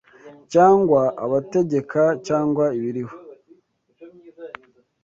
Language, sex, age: Kinyarwanda, male, 19-29